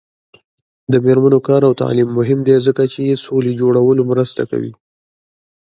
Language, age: Pashto, 19-29